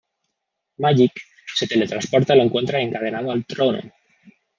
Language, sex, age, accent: Spanish, male, 19-29, España: Centro-Sur peninsular (Madrid, Toledo, Castilla-La Mancha)